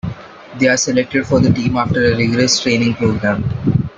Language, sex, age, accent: English, male, 19-29, India and South Asia (India, Pakistan, Sri Lanka)